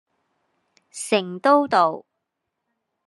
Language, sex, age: Cantonese, female, 30-39